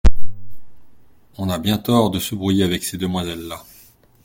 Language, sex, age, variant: French, male, 40-49, Français de métropole